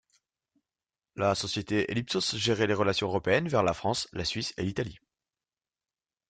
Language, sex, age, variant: French, male, 19-29, Français de métropole